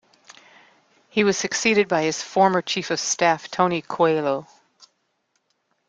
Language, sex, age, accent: English, female, 50-59, United States English